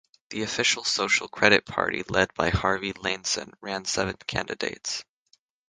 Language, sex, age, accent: English, male, under 19, United States English; Canadian English